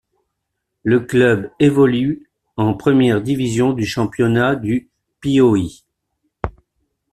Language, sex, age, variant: French, male, 50-59, Français de métropole